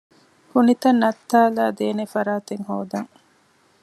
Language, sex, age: Divehi, female, 40-49